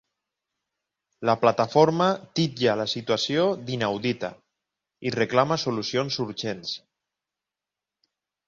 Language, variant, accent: Catalan, Valencià central, valencià; apitxat